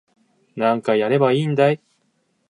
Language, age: Japanese, 19-29